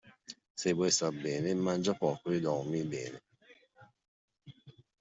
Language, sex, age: Italian, male, 50-59